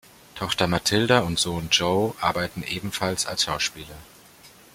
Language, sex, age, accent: German, male, 19-29, Deutschland Deutsch